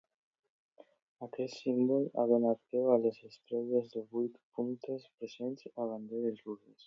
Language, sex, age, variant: Catalan, male, under 19, Alacantí